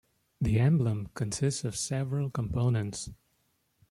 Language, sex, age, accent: English, male, 30-39, India and South Asia (India, Pakistan, Sri Lanka)